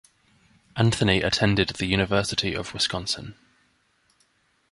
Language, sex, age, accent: English, male, 19-29, England English